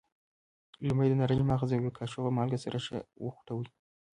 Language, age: Pashto, 19-29